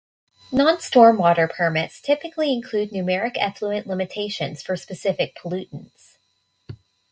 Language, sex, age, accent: English, female, under 19, United States English